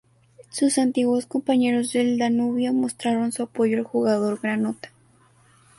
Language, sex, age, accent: Spanish, female, 19-29, México